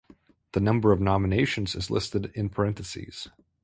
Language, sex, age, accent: English, male, 30-39, United States English